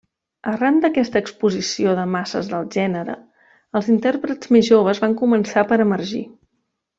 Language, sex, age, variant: Catalan, female, 40-49, Central